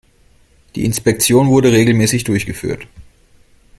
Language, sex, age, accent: German, male, 30-39, Deutschland Deutsch